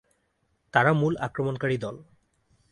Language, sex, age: Bengali, male, 19-29